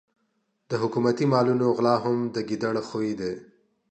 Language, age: Pashto, 30-39